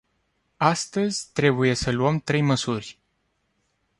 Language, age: Romanian, 19-29